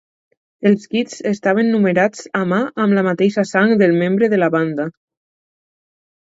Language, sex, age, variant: Catalan, female, under 19, Alacantí